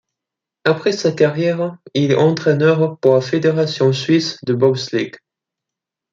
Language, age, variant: French, 19-29, Français de métropole